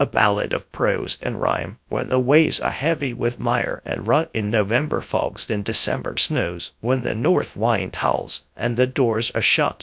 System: TTS, GradTTS